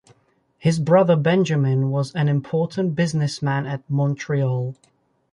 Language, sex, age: English, male, 19-29